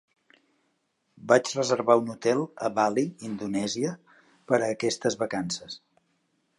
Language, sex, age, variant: Catalan, male, 50-59, Central